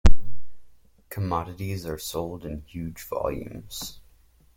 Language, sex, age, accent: English, male, 19-29, United States English